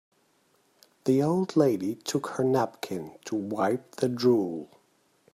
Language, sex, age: English, male, 40-49